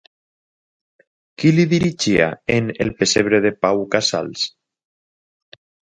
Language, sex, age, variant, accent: Catalan, male, 40-49, Valencià central, valencià; apitxat